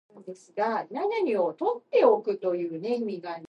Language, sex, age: English, female, under 19